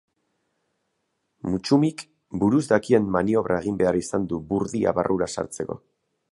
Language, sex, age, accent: Basque, male, 30-39, Mendebalekoa (Araba, Bizkaia, Gipuzkoako mendebaleko herri batzuk)